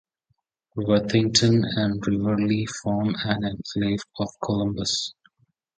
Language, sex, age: English, male, 30-39